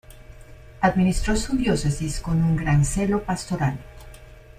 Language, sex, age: Spanish, female, 40-49